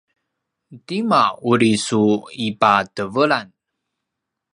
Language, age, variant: Paiwan, 30-39, pinayuanan a kinaikacedasan (東排灣語)